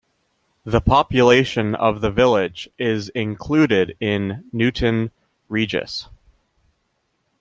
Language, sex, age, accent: English, male, 19-29, Canadian English